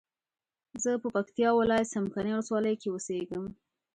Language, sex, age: Pashto, female, 19-29